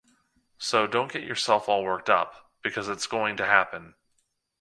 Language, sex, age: English, male, 30-39